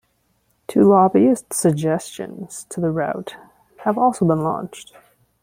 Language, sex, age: English, female, 30-39